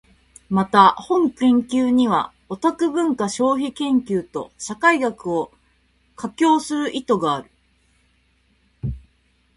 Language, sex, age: Japanese, female, 30-39